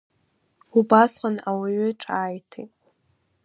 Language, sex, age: Abkhazian, female, under 19